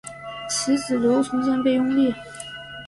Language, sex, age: Chinese, female, 19-29